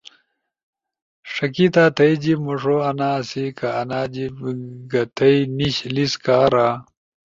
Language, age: Ushojo, 19-29